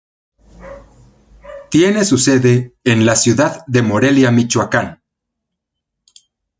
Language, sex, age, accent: Spanish, male, 30-39, México